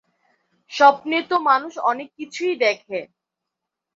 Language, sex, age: Bengali, female, 19-29